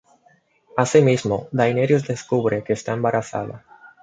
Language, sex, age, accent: Spanish, male, 19-29, Caribe: Cuba, Venezuela, Puerto Rico, República Dominicana, Panamá, Colombia caribeña, México caribeño, Costa del golfo de México